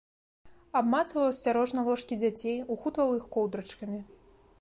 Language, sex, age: Belarusian, female, 19-29